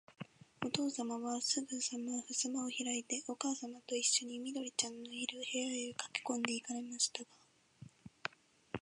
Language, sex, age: Japanese, female, 19-29